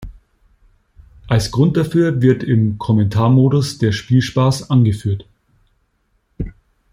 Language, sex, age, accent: German, male, 30-39, Deutschland Deutsch